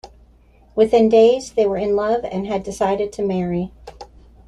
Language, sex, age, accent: English, female, 40-49, United States English